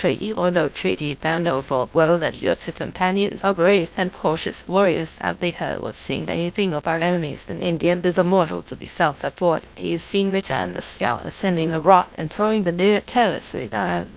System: TTS, GlowTTS